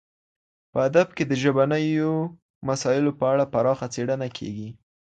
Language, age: Pashto, under 19